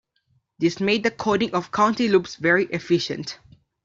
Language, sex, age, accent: English, male, under 19, Filipino